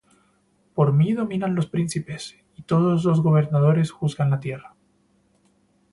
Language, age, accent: Spanish, 19-29, Andino-Pacífico: Colombia, Perú, Ecuador, oeste de Bolivia y Venezuela andina